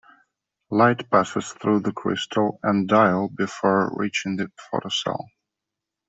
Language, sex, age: English, male, 30-39